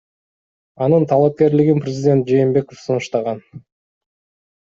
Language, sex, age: Kyrgyz, male, 40-49